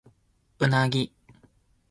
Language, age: Japanese, 19-29